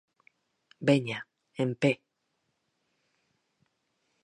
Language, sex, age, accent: Galician, female, 50-59, Normativo (estándar)